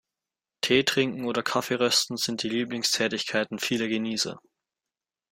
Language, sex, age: German, male, under 19